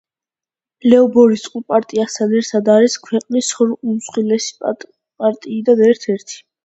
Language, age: Georgian, under 19